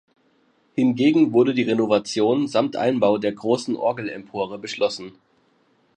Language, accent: German, Deutschland Deutsch